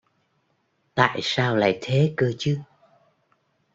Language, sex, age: Vietnamese, male, 60-69